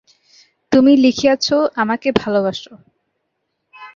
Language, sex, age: Bengali, female, 19-29